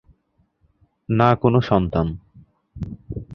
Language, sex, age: Bengali, male, 19-29